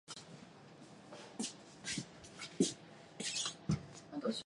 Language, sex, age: Japanese, male, 19-29